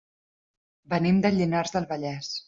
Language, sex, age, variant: Catalan, female, 30-39, Central